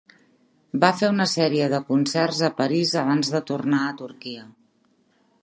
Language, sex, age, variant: Catalan, female, 50-59, Central